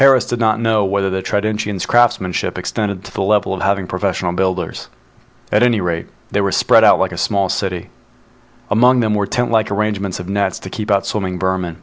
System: none